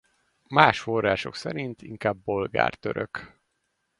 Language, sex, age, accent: Hungarian, male, 30-39, budapesti